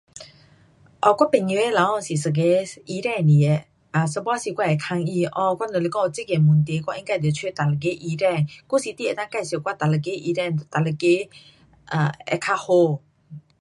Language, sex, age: Pu-Xian Chinese, female, 40-49